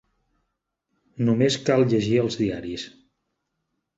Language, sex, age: Catalan, male, 50-59